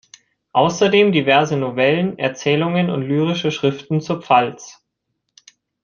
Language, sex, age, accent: German, male, 19-29, Deutschland Deutsch